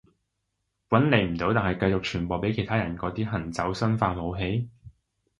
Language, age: Cantonese, 30-39